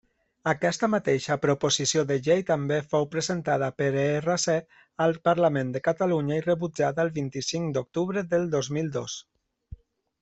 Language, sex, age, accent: Catalan, male, 30-39, valencià